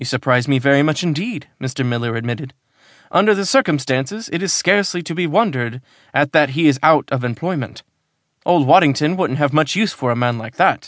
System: none